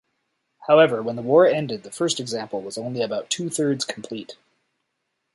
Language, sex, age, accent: English, male, 30-39, Canadian English